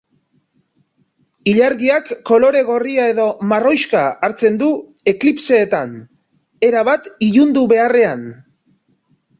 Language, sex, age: Basque, male, 40-49